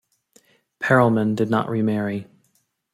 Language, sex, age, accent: English, male, 19-29, United States English